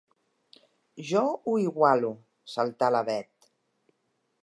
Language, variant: Catalan, Central